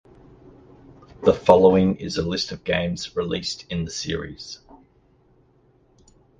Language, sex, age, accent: English, male, 40-49, Australian English